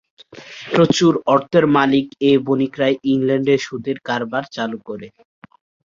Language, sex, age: Bengali, male, 19-29